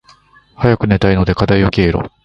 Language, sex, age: Japanese, male, 50-59